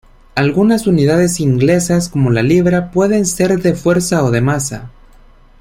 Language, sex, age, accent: Spanish, male, 19-29, América central